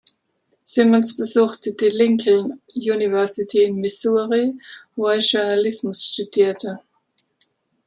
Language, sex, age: German, female, 50-59